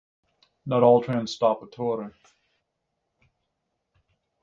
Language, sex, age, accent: English, male, 30-39, Northern Irish